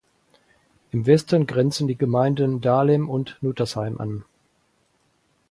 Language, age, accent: German, 60-69, Deutschland Deutsch